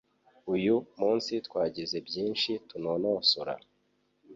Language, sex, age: Kinyarwanda, male, 19-29